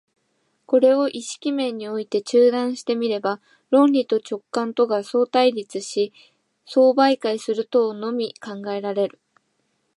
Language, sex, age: Japanese, female, 19-29